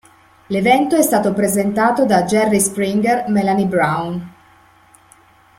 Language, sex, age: Italian, female, 50-59